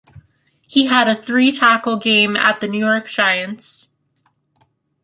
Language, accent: English, United States English